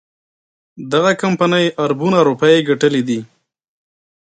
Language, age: Pashto, 19-29